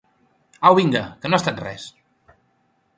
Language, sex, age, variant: Catalan, male, 30-39, Central